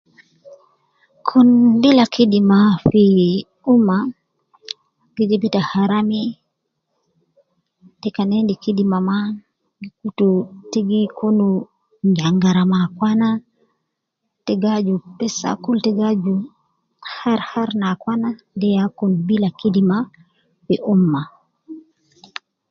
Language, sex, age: Nubi, female, 30-39